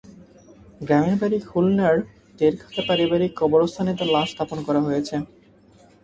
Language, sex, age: Bengali, male, 19-29